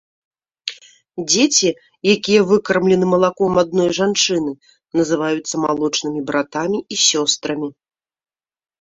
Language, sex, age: Belarusian, female, 30-39